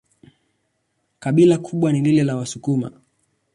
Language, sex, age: Swahili, male, 19-29